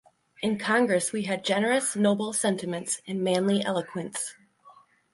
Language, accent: English, United States English